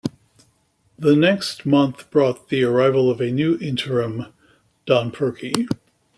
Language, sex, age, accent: English, male, 50-59, United States English